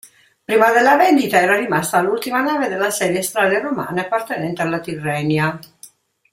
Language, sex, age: Italian, female, 60-69